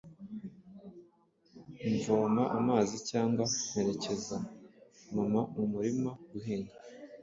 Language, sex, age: Kinyarwanda, male, 19-29